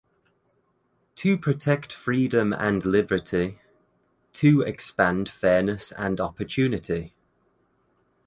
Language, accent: English, England English